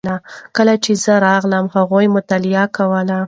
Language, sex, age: Pashto, female, 19-29